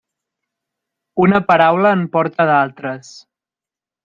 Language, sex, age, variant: Catalan, male, 19-29, Central